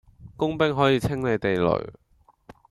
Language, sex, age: Cantonese, male, under 19